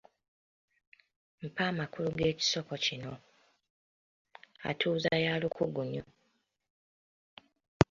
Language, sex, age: Ganda, female, 19-29